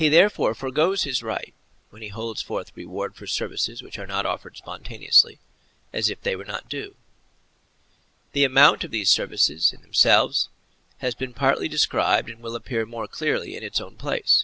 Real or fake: real